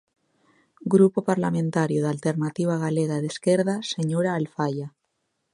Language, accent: Galician, Normativo (estándar)